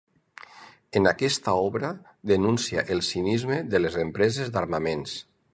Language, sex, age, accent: Catalan, male, 50-59, valencià